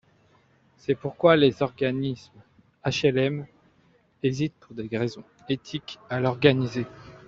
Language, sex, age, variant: French, male, 40-49, Français de métropole